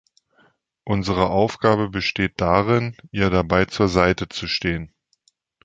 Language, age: German, 40-49